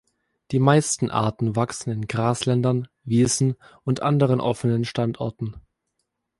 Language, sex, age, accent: German, male, 19-29, Deutschland Deutsch